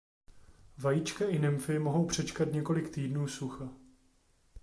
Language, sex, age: Czech, male, 30-39